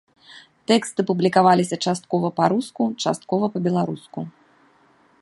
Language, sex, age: Belarusian, female, 40-49